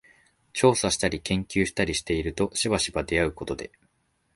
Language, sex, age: Japanese, male, 19-29